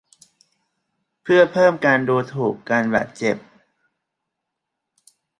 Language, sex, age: Thai, male, 30-39